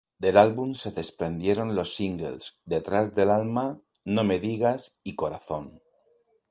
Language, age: Spanish, 40-49